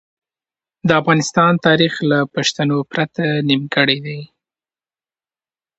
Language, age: Pashto, 19-29